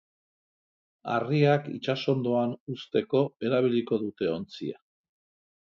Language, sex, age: Basque, male, 60-69